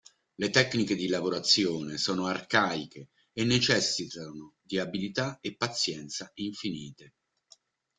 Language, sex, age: Italian, male, 50-59